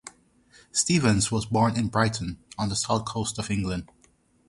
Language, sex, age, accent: English, male, 40-49, West Indies and Bermuda (Bahamas, Bermuda, Jamaica, Trinidad)